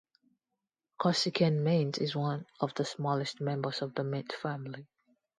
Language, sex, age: English, female, 19-29